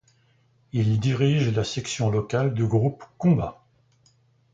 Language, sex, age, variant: French, male, 70-79, Français de métropole